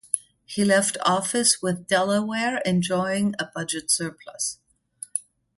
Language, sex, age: English, female, 50-59